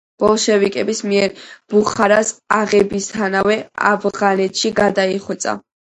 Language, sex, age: Georgian, female, 19-29